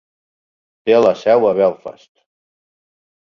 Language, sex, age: Catalan, male, 30-39